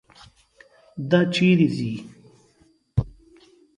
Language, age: Pashto, 40-49